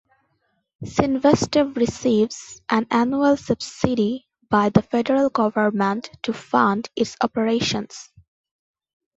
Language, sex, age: English, female, 19-29